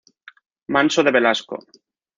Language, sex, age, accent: Spanish, male, 19-29, España: Norte peninsular (Asturias, Castilla y León, Cantabria, País Vasco, Navarra, Aragón, La Rioja, Guadalajara, Cuenca)